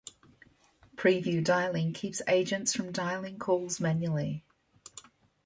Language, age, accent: English, 50-59, Australian English